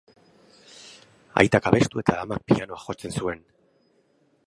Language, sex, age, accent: Basque, male, 40-49, Mendebalekoa (Araba, Bizkaia, Gipuzkoako mendebaleko herri batzuk)